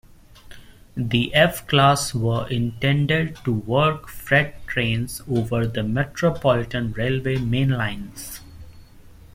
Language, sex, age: English, male, 19-29